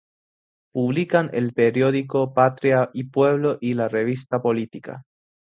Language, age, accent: Spanish, 19-29, España: Islas Canarias